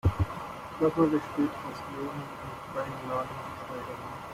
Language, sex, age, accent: German, male, 19-29, Schweizerdeutsch